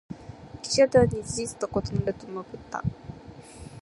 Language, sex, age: Japanese, female, 19-29